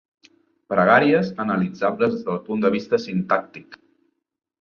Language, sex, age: Catalan, male, 19-29